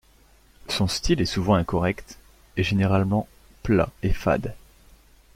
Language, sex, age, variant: French, male, 19-29, Français de métropole